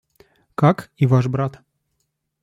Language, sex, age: Russian, male, 30-39